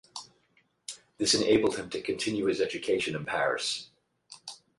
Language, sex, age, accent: English, male, 50-59, United States English